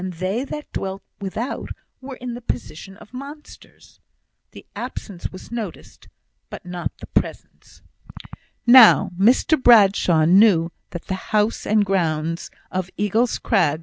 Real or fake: real